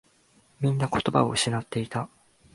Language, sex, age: Japanese, male, 19-29